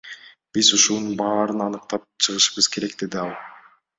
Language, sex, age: Kyrgyz, male, 19-29